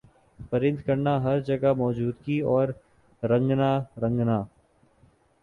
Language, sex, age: Urdu, male, 19-29